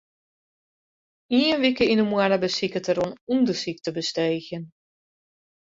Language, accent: Western Frisian, Wâldfrysk